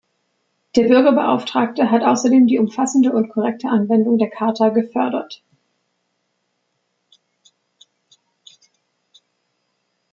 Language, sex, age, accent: German, female, 19-29, Deutschland Deutsch